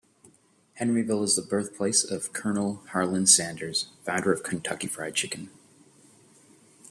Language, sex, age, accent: English, male, 30-39, Canadian English